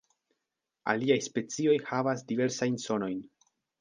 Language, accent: Esperanto, Internacia